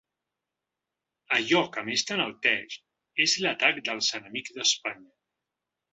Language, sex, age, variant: Catalan, male, 40-49, Central